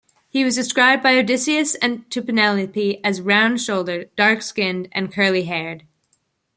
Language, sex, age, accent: English, female, under 19, United States English